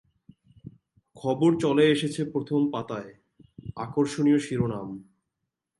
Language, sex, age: Bengali, male, 19-29